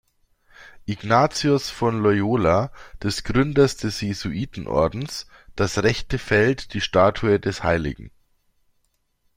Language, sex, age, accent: German, male, 40-49, Deutschland Deutsch